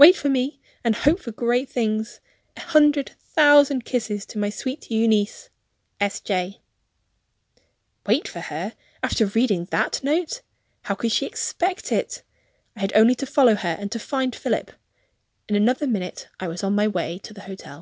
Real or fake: real